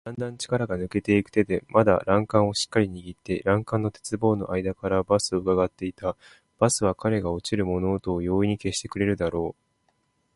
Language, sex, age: Japanese, male, 19-29